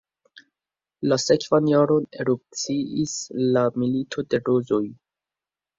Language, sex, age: Esperanto, male, 19-29